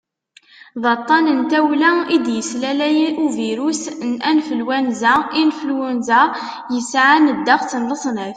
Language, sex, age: Kabyle, female, 19-29